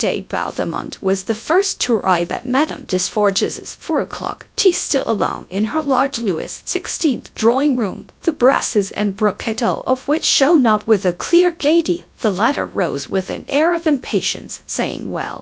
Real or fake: fake